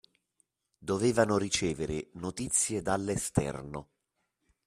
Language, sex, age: Italian, male, 50-59